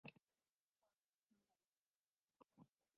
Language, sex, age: Spanish, female, 19-29